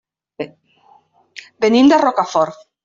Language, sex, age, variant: Catalan, female, 19-29, Central